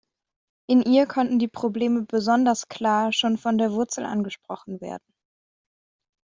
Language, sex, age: German, female, under 19